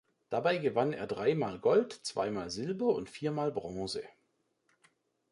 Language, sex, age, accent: German, male, 30-39, Deutschland Deutsch